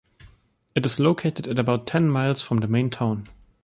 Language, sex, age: English, male, under 19